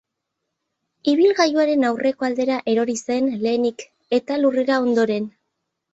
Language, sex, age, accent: Basque, female, 19-29, Nafar-lapurtarra edo Zuberotarra (Lapurdi, Nafarroa Beherea, Zuberoa)